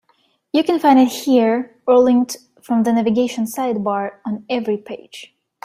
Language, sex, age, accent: English, female, 19-29, United States English